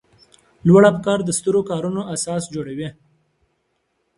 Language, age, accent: Pashto, 19-29, معیاري پښتو